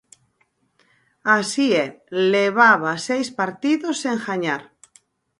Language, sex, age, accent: Galician, female, 50-59, Atlántico (seseo e gheada)